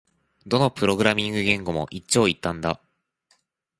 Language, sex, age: Japanese, male, 19-29